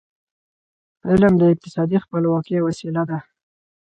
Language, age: Pashto, 19-29